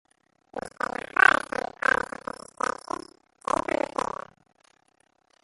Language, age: Greek, 50-59